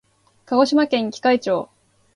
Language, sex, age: Japanese, female, 19-29